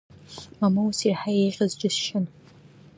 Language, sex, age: Abkhazian, female, under 19